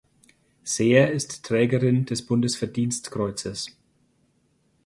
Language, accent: German, Deutschland Deutsch